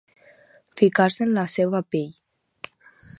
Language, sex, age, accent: Catalan, female, under 19, valencià